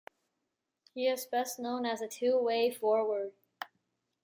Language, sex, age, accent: English, male, under 19, United States English